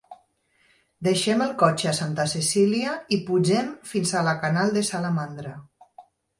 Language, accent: Catalan, valencià